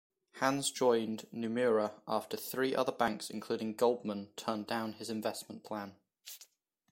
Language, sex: English, male